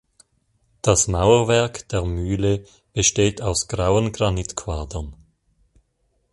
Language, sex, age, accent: German, male, 30-39, Schweizerdeutsch